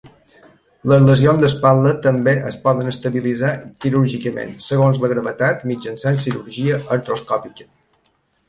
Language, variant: Catalan, Balear